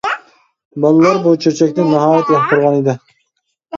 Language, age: Uyghur, 19-29